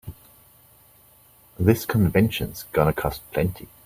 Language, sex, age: English, male, 40-49